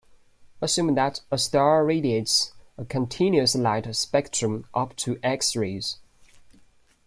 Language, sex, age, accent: English, male, 19-29, United States English